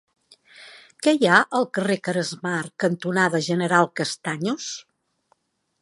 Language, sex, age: Catalan, female, 60-69